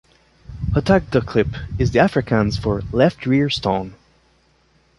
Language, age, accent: English, 19-29, Canadian English